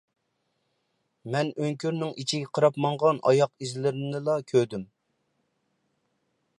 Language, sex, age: Uyghur, male, 40-49